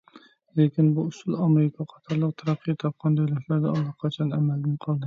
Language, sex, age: Uyghur, male, 30-39